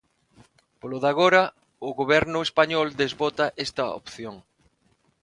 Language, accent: Galician, Normativo (estándar); Neofalante